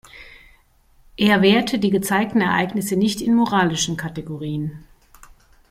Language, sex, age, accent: German, female, 50-59, Deutschland Deutsch